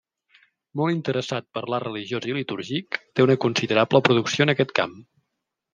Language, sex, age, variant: Catalan, male, 40-49, Central